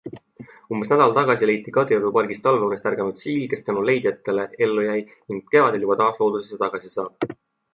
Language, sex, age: Estonian, male, 19-29